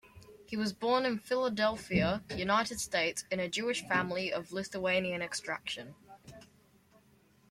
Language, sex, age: English, male, under 19